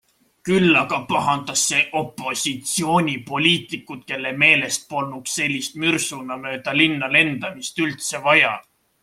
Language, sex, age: Estonian, male, 19-29